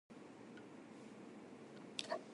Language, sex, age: Japanese, female, 19-29